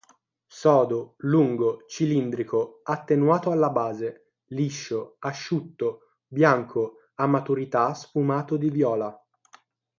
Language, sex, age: Italian, male, 19-29